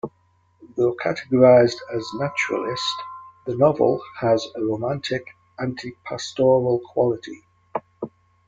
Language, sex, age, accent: English, male, 50-59, England English